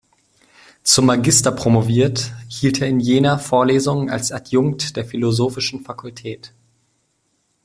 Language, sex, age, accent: German, male, 19-29, Deutschland Deutsch